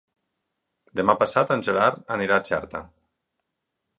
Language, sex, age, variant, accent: Catalan, male, 40-49, Nord-Occidental, Ebrenc